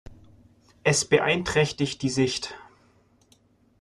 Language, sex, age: German, male, 19-29